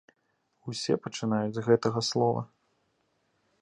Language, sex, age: Belarusian, male, 19-29